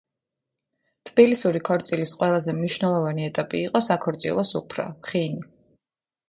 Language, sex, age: Georgian, female, 30-39